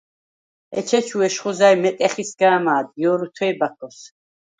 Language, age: Svan, 30-39